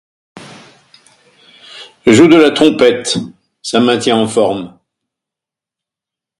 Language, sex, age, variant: French, male, 70-79, Français de métropole